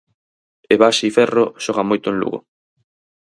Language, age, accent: Galician, 19-29, Normativo (estándar)